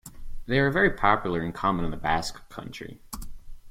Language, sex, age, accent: English, male, 19-29, United States English